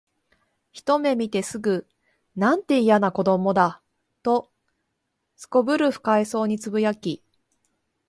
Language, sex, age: Japanese, female, 30-39